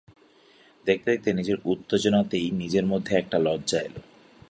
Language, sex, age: Bengali, male, 30-39